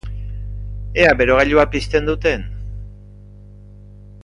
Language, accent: Basque, Erdialdekoa edo Nafarra (Gipuzkoa, Nafarroa)